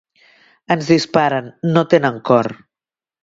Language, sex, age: Catalan, female, 50-59